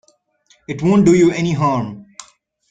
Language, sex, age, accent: English, male, 19-29, India and South Asia (India, Pakistan, Sri Lanka)